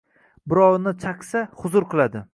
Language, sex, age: Uzbek, male, 19-29